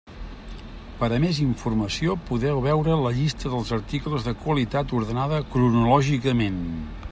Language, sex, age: Catalan, male, 50-59